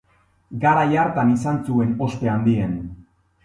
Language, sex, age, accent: Basque, male, 30-39, Erdialdekoa edo Nafarra (Gipuzkoa, Nafarroa)